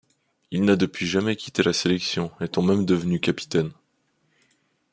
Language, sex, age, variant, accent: French, male, 19-29, Français d'Europe, Français de Suisse